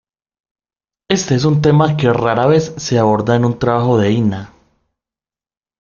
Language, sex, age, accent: Spanish, male, 19-29, Caribe: Cuba, Venezuela, Puerto Rico, República Dominicana, Panamá, Colombia caribeña, México caribeño, Costa del golfo de México